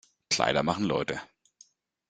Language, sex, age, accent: German, male, 30-39, Deutschland Deutsch